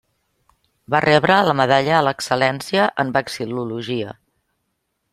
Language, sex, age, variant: Catalan, female, 50-59, Central